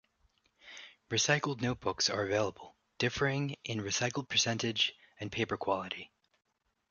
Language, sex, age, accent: English, male, 19-29, United States English